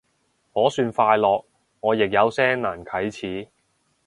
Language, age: Cantonese, 19-29